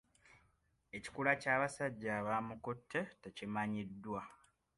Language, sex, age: Ganda, male, 19-29